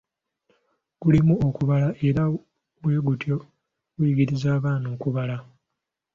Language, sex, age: Ganda, male, 19-29